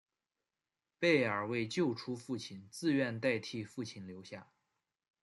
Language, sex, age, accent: Chinese, male, 19-29, 出生地：河南省